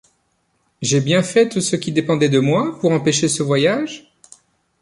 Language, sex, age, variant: French, male, 40-49, Français de métropole